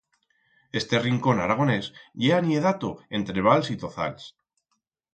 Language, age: Aragonese, 30-39